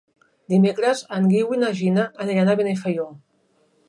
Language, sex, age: Catalan, female, 40-49